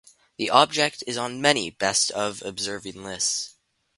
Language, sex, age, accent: English, male, under 19, Canadian English